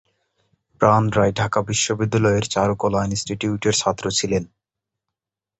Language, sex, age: Bengali, male, 19-29